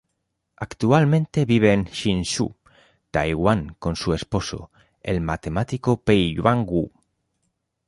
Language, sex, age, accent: Spanish, male, 19-29, España: Norte peninsular (Asturias, Castilla y León, Cantabria, País Vasco, Navarra, Aragón, La Rioja, Guadalajara, Cuenca)